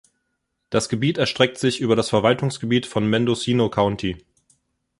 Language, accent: German, Deutschland Deutsch